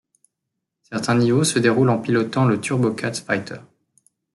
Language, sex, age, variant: French, male, 19-29, Français de métropole